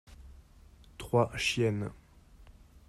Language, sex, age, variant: French, male, 19-29, Français de métropole